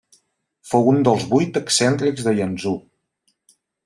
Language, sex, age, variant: Catalan, male, 40-49, Central